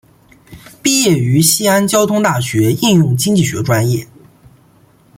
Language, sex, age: Chinese, male, 19-29